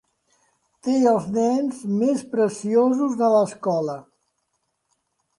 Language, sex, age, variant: Catalan, male, 70-79, Central